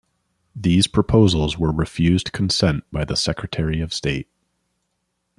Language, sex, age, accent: English, male, 30-39, United States English